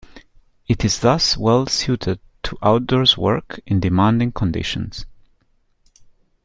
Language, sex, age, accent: English, male, 30-39, England English